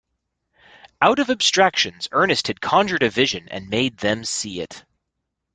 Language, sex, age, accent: English, male, 40-49, United States English